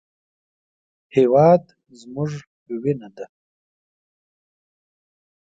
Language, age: Pashto, 19-29